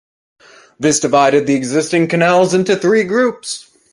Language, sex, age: English, male, 19-29